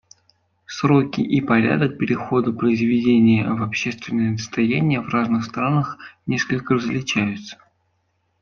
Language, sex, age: Russian, male, 19-29